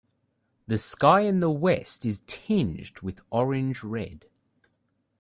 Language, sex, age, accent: English, male, 19-29, Australian English